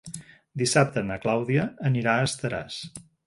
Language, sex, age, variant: Catalan, male, 50-59, Septentrional